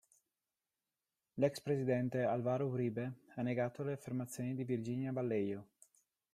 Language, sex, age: Italian, male, 30-39